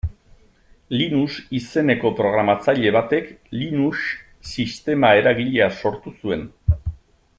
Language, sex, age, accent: Basque, male, 50-59, Mendebalekoa (Araba, Bizkaia, Gipuzkoako mendebaleko herri batzuk)